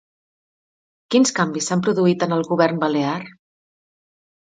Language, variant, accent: Catalan, Central, central